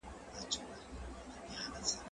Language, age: Pashto, 30-39